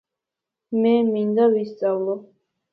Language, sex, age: Georgian, female, under 19